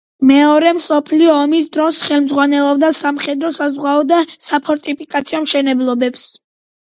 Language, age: Georgian, 19-29